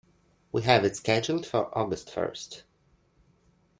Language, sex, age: English, male, 30-39